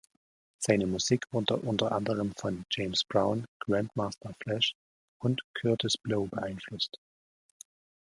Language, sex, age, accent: German, male, 30-39, Deutschland Deutsch